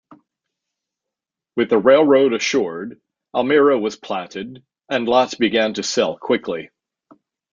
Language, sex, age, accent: English, male, 50-59, United States English